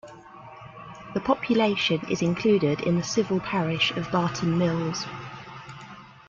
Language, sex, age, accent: English, female, 30-39, England English